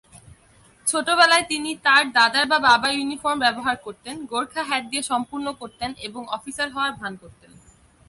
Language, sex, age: Bengali, female, under 19